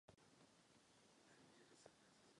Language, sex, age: Czech, female, 30-39